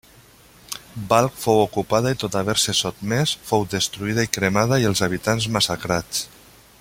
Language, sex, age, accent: Catalan, male, 50-59, valencià